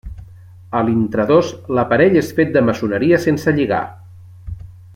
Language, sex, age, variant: Catalan, male, 40-49, Central